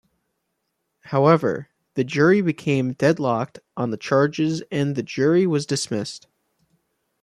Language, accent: English, United States English